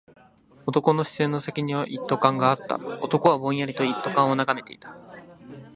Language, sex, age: Japanese, male, 19-29